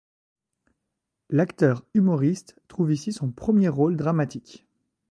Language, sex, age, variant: French, male, 40-49, Français de métropole